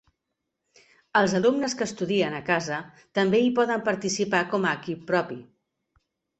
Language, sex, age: Catalan, female, 50-59